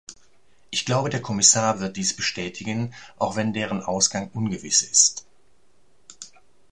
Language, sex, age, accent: German, male, 60-69, Deutschland Deutsch